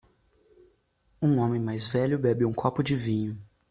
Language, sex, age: Portuguese, male, 30-39